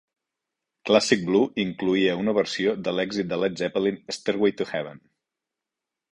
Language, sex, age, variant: Catalan, male, 40-49, Central